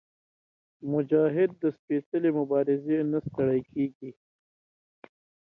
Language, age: Pashto, 30-39